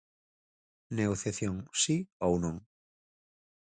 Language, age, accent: Galician, 19-29, Normativo (estándar)